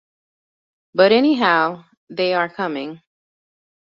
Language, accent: English, United States English